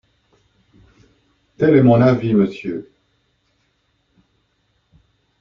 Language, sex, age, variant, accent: French, male, 50-59, Français d'Europe, Français de Belgique